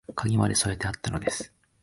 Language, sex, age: Japanese, male, 19-29